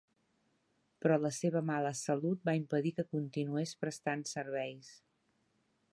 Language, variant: Catalan, Central